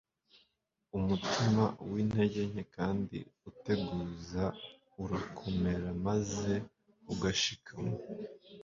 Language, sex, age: Kinyarwanda, male, 19-29